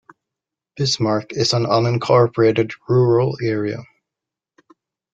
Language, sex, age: English, male, 19-29